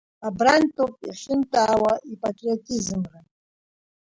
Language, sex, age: Abkhazian, female, 50-59